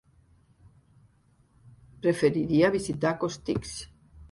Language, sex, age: Catalan, female, 50-59